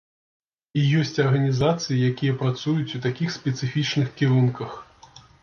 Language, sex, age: Belarusian, male, 30-39